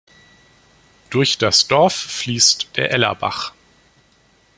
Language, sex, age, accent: German, male, 19-29, Deutschland Deutsch